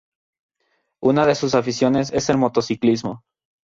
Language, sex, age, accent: Spanish, male, 19-29, México